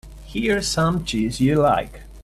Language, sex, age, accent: English, male, 30-39, United States English